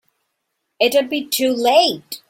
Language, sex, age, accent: English, female, 19-29, India and South Asia (India, Pakistan, Sri Lanka)